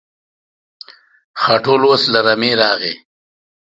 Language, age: Pashto, 50-59